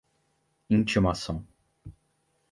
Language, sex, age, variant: Portuguese, male, 19-29, Portuguese (Brasil)